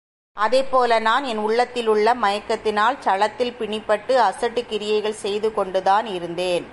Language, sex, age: Tamil, female, 40-49